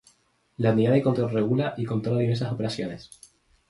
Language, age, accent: Spanish, 19-29, España: Islas Canarias